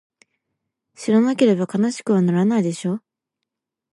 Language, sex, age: Japanese, female, 19-29